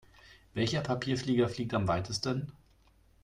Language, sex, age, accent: German, male, 30-39, Deutschland Deutsch